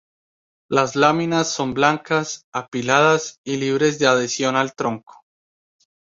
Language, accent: Spanish, Andino-Pacífico: Colombia, Perú, Ecuador, oeste de Bolivia y Venezuela andina